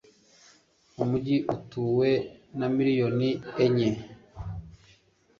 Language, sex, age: Kinyarwanda, male, 40-49